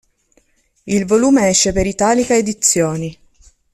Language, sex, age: Italian, female, 30-39